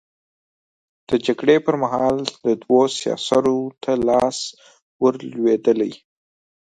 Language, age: Pashto, 19-29